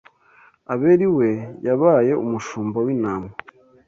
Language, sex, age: Kinyarwanda, male, 19-29